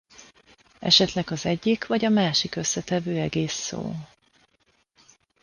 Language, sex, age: Hungarian, female, 30-39